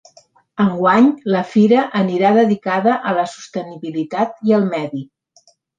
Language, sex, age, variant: Catalan, female, 50-59, Central